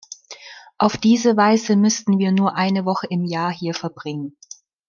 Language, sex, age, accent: German, female, 19-29, Deutschland Deutsch